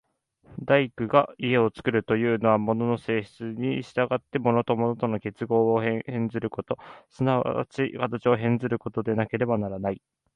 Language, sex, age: Japanese, male, 19-29